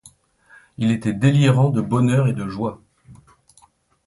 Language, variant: French, Français des départements et régions d'outre-mer